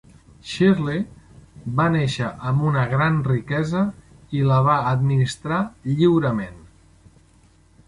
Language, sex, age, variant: Catalan, male, 50-59, Central